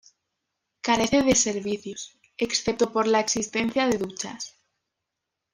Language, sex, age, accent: Spanish, female, under 19, España: Norte peninsular (Asturias, Castilla y León, Cantabria, País Vasco, Navarra, Aragón, La Rioja, Guadalajara, Cuenca)